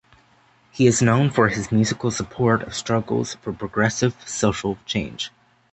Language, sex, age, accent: English, male, under 19, United States English